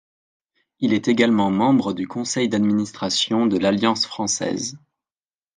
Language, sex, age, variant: French, male, 19-29, Français de métropole